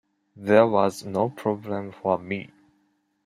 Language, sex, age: English, male, 19-29